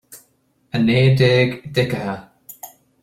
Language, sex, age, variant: Irish, male, 19-29, Gaeilge na Mumhan